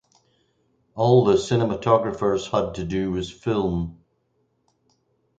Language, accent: English, Scottish English